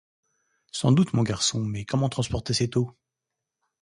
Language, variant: French, Français de métropole